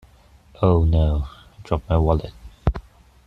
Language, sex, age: English, male, 19-29